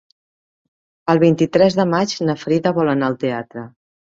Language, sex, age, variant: Catalan, female, 50-59, Central